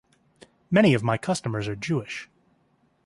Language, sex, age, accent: English, male, 30-39, United States English